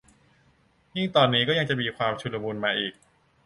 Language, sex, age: Thai, male, under 19